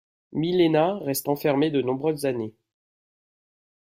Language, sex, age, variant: French, male, 19-29, Français de métropole